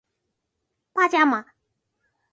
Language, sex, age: Japanese, female, 19-29